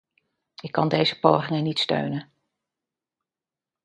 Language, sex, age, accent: Dutch, female, 50-59, Nederlands Nederlands